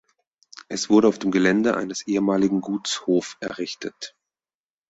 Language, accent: German, Deutschland Deutsch